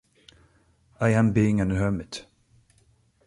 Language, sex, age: English, male, 30-39